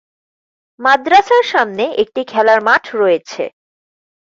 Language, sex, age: Bengali, female, 19-29